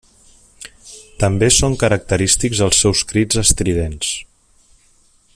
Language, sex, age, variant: Catalan, male, 30-39, Central